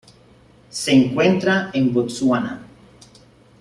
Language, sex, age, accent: Spanish, male, 30-39, México